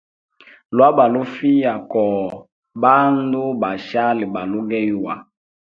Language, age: Hemba, 19-29